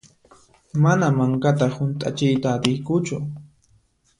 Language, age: Puno Quechua, 19-29